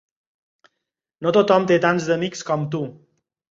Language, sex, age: Catalan, male, 40-49